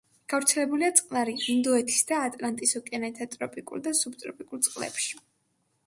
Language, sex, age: Georgian, female, under 19